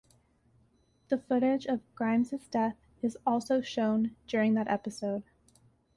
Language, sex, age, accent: English, female, 19-29, Canadian English